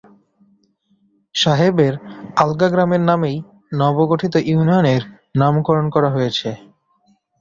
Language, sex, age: Bengali, male, 19-29